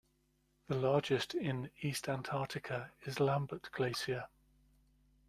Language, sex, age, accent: English, male, 50-59, England English